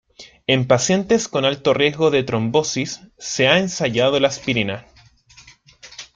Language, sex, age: Spanish, male, 19-29